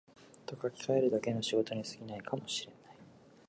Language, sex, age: Japanese, male, 19-29